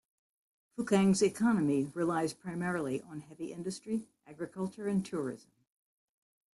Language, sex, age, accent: English, female, 70-79, United States English